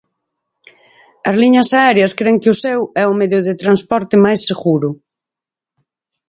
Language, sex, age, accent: Galician, female, 40-49, Central (gheada)